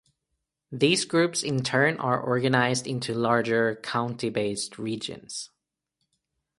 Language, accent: English, United States English